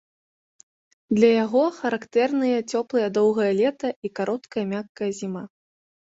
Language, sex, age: Belarusian, female, 19-29